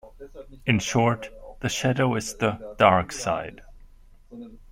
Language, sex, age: English, male, 40-49